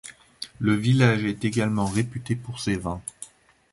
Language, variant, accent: French, Français d'Europe, Français d’Allemagne